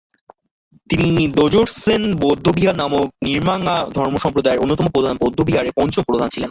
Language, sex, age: Bengali, male, 19-29